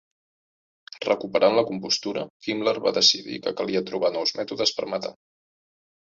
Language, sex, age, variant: Catalan, male, 30-39, Central